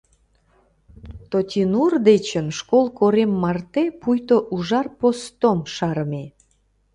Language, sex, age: Mari, female, 40-49